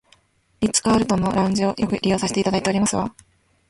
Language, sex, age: Japanese, female, 19-29